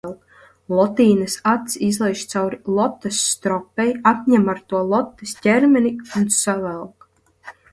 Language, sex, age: Latvian, female, 19-29